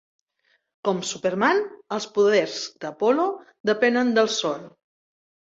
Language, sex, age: Catalan, female, 60-69